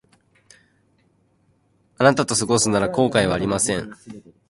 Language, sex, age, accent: Japanese, male, 19-29, 標準語